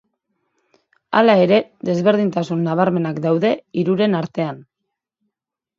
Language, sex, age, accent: Basque, female, 30-39, Mendebalekoa (Araba, Bizkaia, Gipuzkoako mendebaleko herri batzuk)